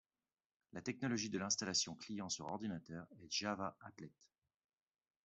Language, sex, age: French, male, 40-49